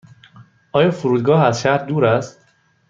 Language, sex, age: Persian, male, 30-39